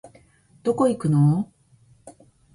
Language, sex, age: Japanese, female, 50-59